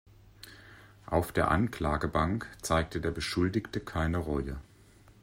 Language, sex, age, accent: German, male, 50-59, Deutschland Deutsch